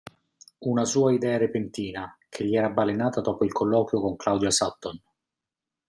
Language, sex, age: Italian, male, 40-49